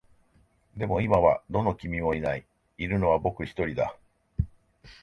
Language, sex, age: Japanese, male, 50-59